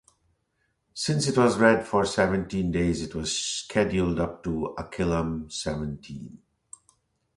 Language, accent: English, India and South Asia (India, Pakistan, Sri Lanka)